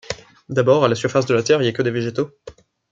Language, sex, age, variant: French, male, 19-29, Français de métropole